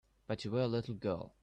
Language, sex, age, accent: English, male, under 19, England English